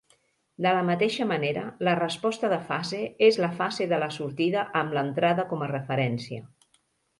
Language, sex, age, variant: Catalan, female, 50-59, Central